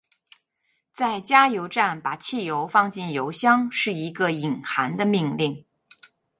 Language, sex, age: Chinese, female, 40-49